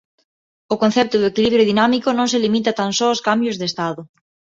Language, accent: Galician, Neofalante